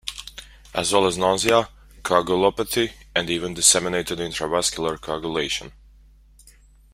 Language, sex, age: English, male, 19-29